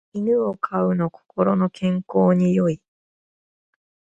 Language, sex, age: Japanese, female, 30-39